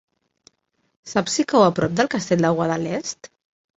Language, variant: Catalan, Central